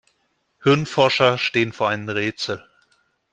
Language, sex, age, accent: German, male, 40-49, Deutschland Deutsch